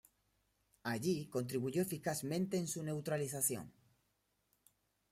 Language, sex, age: Spanish, male, 19-29